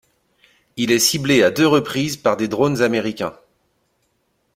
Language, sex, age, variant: French, male, 30-39, Français de métropole